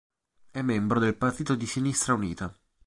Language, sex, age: Italian, male, 30-39